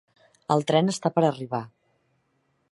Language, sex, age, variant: Catalan, female, 40-49, Central